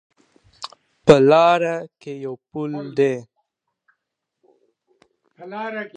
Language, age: Pashto, 19-29